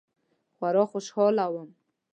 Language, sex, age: Pashto, female, 19-29